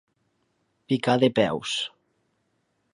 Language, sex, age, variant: Catalan, male, 19-29, Nord-Occidental